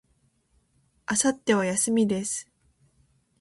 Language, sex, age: Japanese, female, 19-29